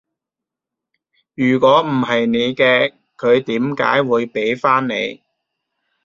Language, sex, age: Cantonese, male, 30-39